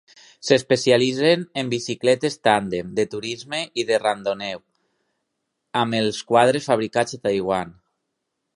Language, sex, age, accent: Catalan, male, 30-39, valencià